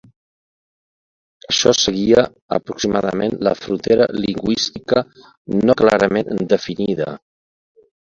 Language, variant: Catalan, Nord-Occidental